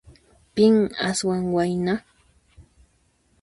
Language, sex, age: Puno Quechua, female, 19-29